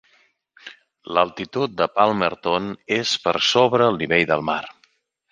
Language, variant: Catalan, Nord-Occidental